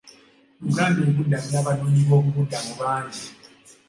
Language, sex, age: Ganda, male, 19-29